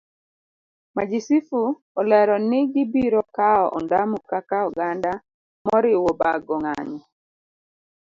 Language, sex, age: Luo (Kenya and Tanzania), female, 30-39